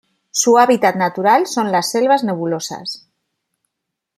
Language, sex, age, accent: Spanish, female, 40-49, España: Norte peninsular (Asturias, Castilla y León, Cantabria, País Vasco, Navarra, Aragón, La Rioja, Guadalajara, Cuenca)